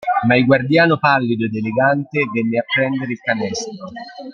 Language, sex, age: Italian, male, 50-59